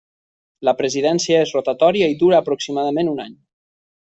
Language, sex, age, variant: Catalan, male, 19-29, Nord-Occidental